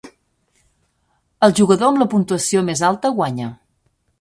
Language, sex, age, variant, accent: Catalan, male, 40-49, Valencià meridional, valencià